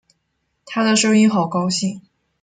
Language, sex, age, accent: Chinese, female, 19-29, 出生地：北京市